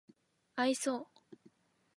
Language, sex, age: Japanese, female, 19-29